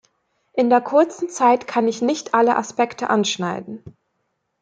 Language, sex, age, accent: German, female, 19-29, Deutschland Deutsch